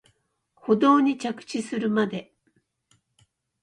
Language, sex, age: Japanese, female, 60-69